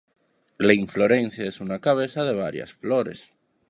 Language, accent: Spanish, Caribe: Cuba, Venezuela, Puerto Rico, República Dominicana, Panamá, Colombia caribeña, México caribeño, Costa del golfo de México